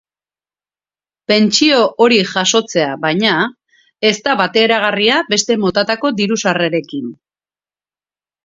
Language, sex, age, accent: Basque, female, 40-49, Erdialdekoa edo Nafarra (Gipuzkoa, Nafarroa)